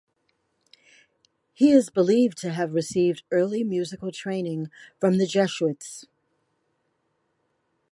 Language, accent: English, United States English